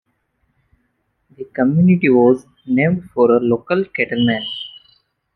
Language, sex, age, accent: English, male, 19-29, India and South Asia (India, Pakistan, Sri Lanka)